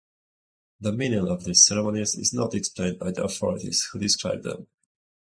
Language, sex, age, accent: English, male, 19-29, England English